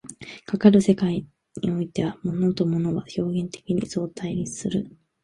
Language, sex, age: Japanese, female, 19-29